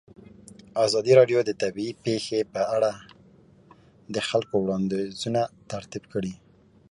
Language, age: Pashto, 19-29